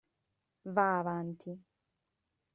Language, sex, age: Italian, female, 19-29